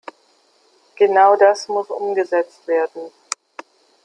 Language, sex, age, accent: German, female, 50-59, Deutschland Deutsch